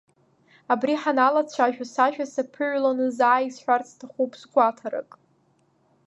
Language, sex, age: Abkhazian, female, under 19